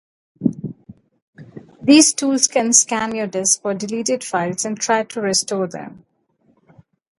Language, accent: English, India and South Asia (India, Pakistan, Sri Lanka)